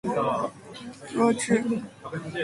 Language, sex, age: Chinese, female, 19-29